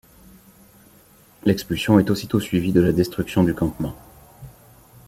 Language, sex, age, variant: French, male, 40-49, Français de métropole